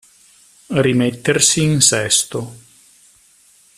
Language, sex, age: Italian, male, 40-49